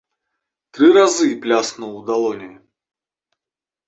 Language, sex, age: Belarusian, male, 40-49